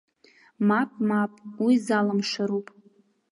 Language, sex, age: Abkhazian, female, 19-29